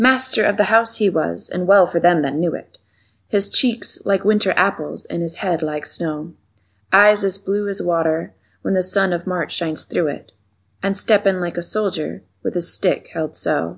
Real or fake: real